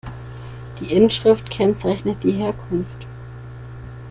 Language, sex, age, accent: German, female, 19-29, Deutschland Deutsch